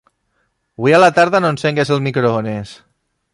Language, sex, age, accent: Catalan, male, 30-39, valencià